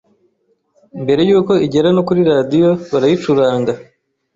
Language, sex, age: Kinyarwanda, male, 30-39